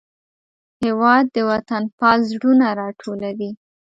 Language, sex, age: Pashto, female, 19-29